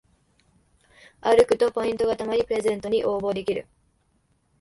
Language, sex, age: Japanese, female, under 19